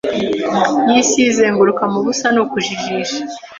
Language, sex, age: Kinyarwanda, female, 19-29